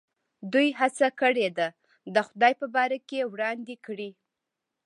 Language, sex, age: Pashto, female, 19-29